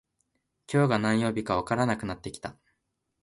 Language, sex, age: Japanese, male, 19-29